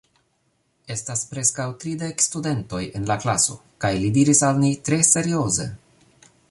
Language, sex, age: Esperanto, male, 40-49